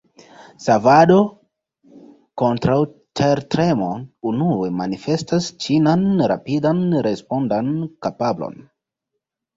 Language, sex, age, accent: Esperanto, male, 19-29, Internacia